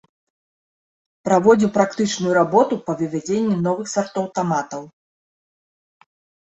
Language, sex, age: Belarusian, female, 30-39